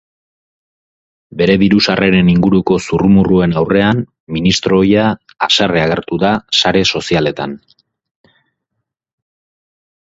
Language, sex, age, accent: Basque, male, 30-39, Erdialdekoa edo Nafarra (Gipuzkoa, Nafarroa)